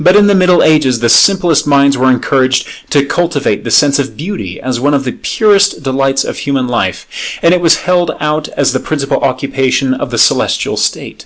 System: none